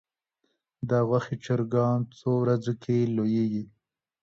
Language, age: Pashto, 19-29